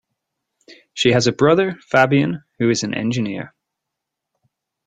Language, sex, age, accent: English, male, 19-29, Irish English